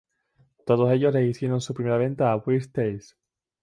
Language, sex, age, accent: Spanish, male, 19-29, España: Islas Canarias